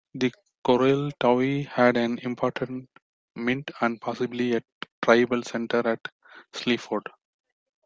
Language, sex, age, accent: English, male, 40-49, India and South Asia (India, Pakistan, Sri Lanka)